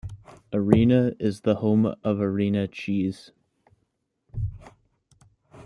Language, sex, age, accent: English, male, 19-29, United States English